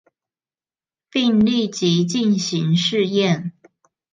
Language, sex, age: Chinese, female, 30-39